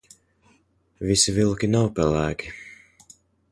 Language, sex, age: Latvian, male, 19-29